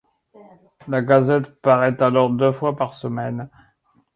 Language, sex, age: French, male, 60-69